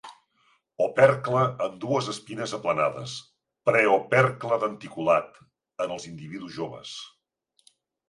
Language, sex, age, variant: Catalan, male, 60-69, Central